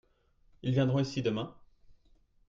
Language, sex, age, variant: French, male, 30-39, Français de métropole